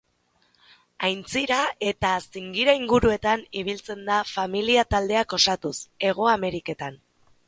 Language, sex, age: Basque, female, 19-29